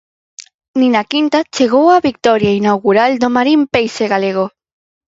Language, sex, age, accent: Galician, female, under 19, Normativo (estándar)